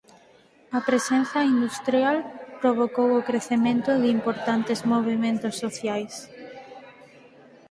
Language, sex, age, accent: Galician, female, 19-29, Normativo (estándar)